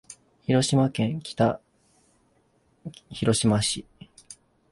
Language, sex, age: Japanese, male, 19-29